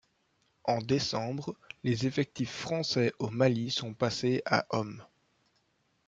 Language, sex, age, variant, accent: French, male, 19-29, Français d'Europe, Français de Belgique